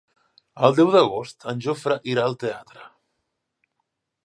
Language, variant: Catalan, Central